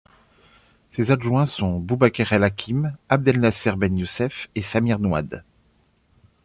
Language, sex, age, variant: French, male, 40-49, Français de métropole